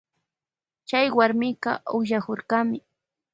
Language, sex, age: Loja Highland Quichua, female, 19-29